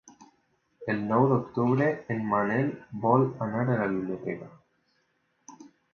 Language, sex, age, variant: Catalan, male, under 19, Alacantí